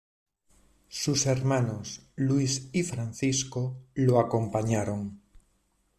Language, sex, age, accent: Spanish, male, 40-49, España: Norte peninsular (Asturias, Castilla y León, Cantabria, País Vasco, Navarra, Aragón, La Rioja, Guadalajara, Cuenca)